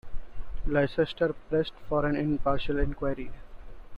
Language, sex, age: English, male, 19-29